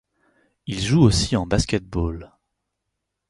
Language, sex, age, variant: French, male, 19-29, Français de métropole